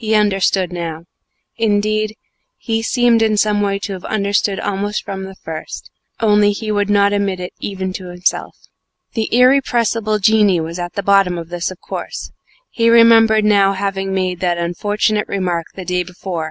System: none